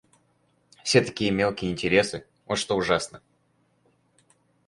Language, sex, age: Russian, male, under 19